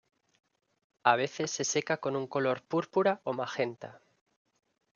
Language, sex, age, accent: Spanish, male, 19-29, España: Norte peninsular (Asturias, Castilla y León, Cantabria, País Vasco, Navarra, Aragón, La Rioja, Guadalajara, Cuenca)